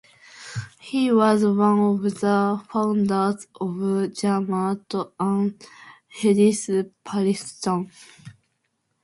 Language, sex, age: English, female, under 19